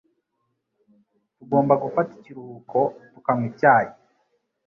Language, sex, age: Kinyarwanda, male, 19-29